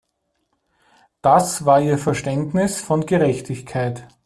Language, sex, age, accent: German, male, 30-39, Österreichisches Deutsch